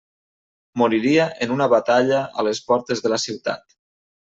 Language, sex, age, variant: Catalan, male, 19-29, Nord-Occidental